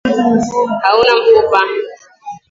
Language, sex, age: Swahili, female, 19-29